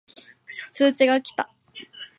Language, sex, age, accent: Japanese, female, 19-29, 東京